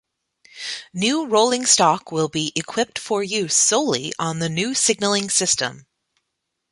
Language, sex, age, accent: English, female, 30-39, Canadian English